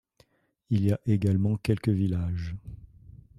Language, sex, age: French, male, 40-49